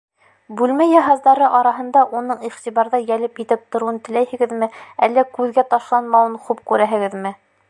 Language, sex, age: Bashkir, female, 30-39